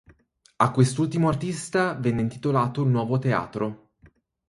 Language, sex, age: Italian, male, 30-39